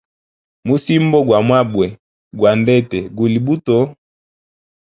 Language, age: Hemba, 19-29